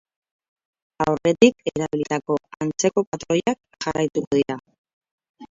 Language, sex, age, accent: Basque, female, 30-39, Mendebalekoa (Araba, Bizkaia, Gipuzkoako mendebaleko herri batzuk)